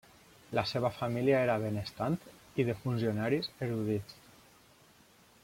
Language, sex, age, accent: Catalan, male, 30-39, valencià